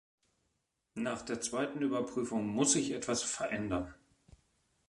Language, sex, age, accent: German, male, 30-39, Deutschland Deutsch